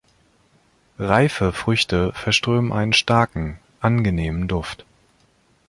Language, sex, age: German, male, 30-39